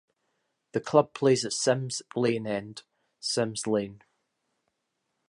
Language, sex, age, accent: English, male, 30-39, Scottish English